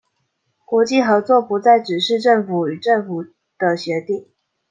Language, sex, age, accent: Chinese, female, 19-29, 出生地：彰化縣